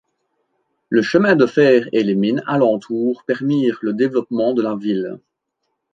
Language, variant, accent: French, Français d'Europe, Français de Belgique